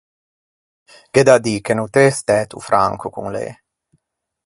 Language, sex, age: Ligurian, male, 30-39